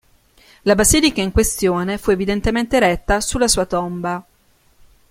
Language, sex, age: Italian, female, 40-49